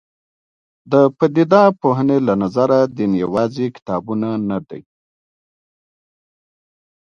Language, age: Pashto, 30-39